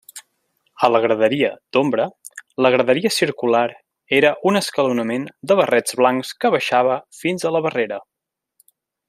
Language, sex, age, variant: Catalan, male, 30-39, Nord-Occidental